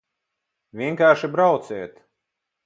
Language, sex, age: Latvian, male, 40-49